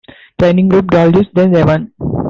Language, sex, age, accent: English, male, 19-29, India and South Asia (India, Pakistan, Sri Lanka)